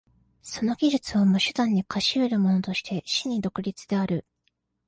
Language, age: Japanese, 19-29